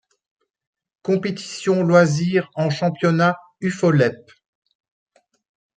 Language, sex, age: French, male, 60-69